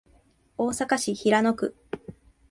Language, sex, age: Japanese, female, 19-29